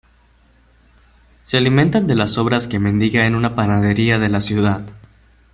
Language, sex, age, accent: Spanish, male, under 19, Caribe: Cuba, Venezuela, Puerto Rico, República Dominicana, Panamá, Colombia caribeña, México caribeño, Costa del golfo de México